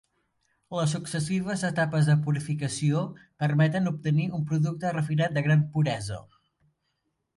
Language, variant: Catalan, Central